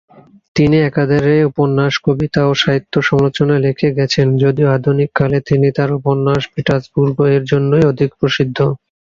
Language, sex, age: Bengali, male, 19-29